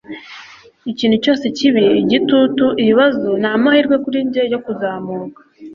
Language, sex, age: Kinyarwanda, female, under 19